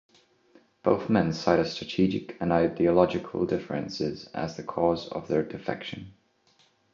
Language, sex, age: English, male, 19-29